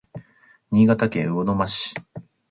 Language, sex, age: Japanese, male, 19-29